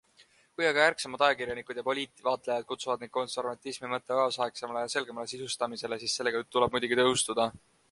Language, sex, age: Estonian, male, 19-29